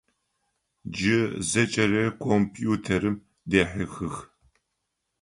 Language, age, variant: Adyghe, 50-59, Адыгабзэ (Кирил, пстэумэ зэдыряе)